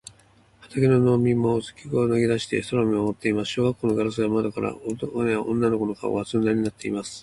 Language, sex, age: Japanese, male, 50-59